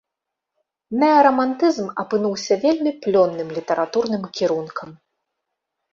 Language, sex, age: Belarusian, female, 40-49